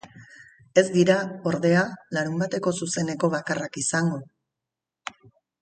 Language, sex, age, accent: Basque, female, 40-49, Mendebalekoa (Araba, Bizkaia, Gipuzkoako mendebaleko herri batzuk); Erdialdekoa edo Nafarra (Gipuzkoa, Nafarroa)